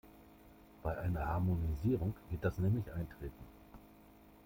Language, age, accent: German, 50-59, Deutschland Deutsch